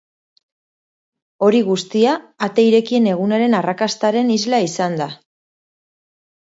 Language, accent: Basque, Mendebalekoa (Araba, Bizkaia, Gipuzkoako mendebaleko herri batzuk)